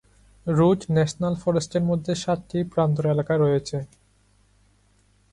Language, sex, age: Bengali, male, 19-29